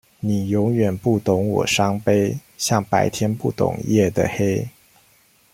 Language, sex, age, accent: Chinese, male, 40-49, 出生地：臺中市